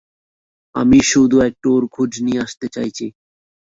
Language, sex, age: Bengali, male, 19-29